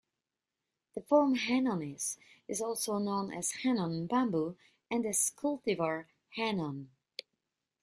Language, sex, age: English, female, 40-49